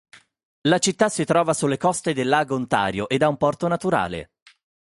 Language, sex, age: Italian, male, 30-39